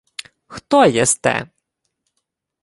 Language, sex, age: Ukrainian, male, 19-29